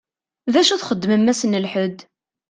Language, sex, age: Kabyle, female, 30-39